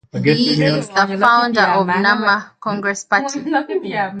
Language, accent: English, Southern African (South Africa, Zimbabwe, Namibia)